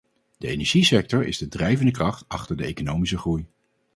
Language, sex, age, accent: Dutch, male, 40-49, Nederlands Nederlands